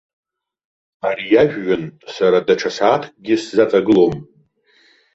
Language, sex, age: Abkhazian, male, 30-39